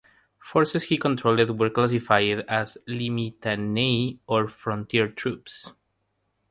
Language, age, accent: English, 19-29, United States English; India and South Asia (India, Pakistan, Sri Lanka)